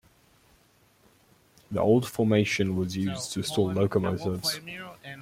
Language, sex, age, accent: English, male, 19-29, Southern African (South Africa, Zimbabwe, Namibia)